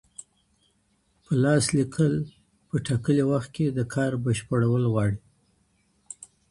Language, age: Pashto, 50-59